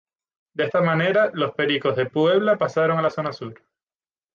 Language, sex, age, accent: Spanish, male, 19-29, España: Islas Canarias